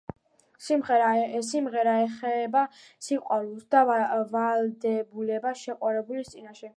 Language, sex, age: Georgian, female, under 19